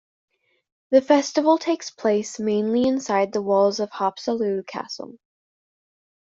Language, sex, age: English, female, under 19